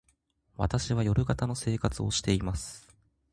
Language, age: Japanese, 19-29